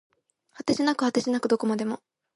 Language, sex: Japanese, female